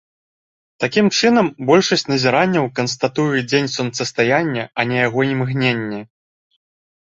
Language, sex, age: Belarusian, male, 19-29